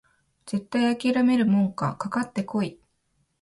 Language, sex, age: Japanese, female, 19-29